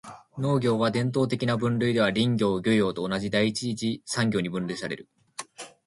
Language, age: Japanese, under 19